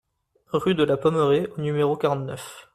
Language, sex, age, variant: French, male, 19-29, Français d'Europe